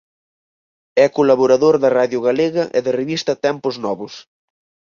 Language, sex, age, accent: Galician, male, 19-29, Normativo (estándar)